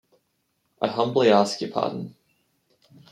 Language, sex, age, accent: English, male, 19-29, Australian English